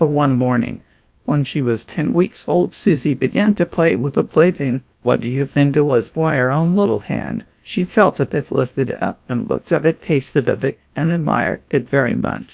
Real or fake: fake